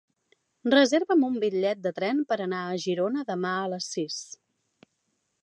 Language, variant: Catalan, Central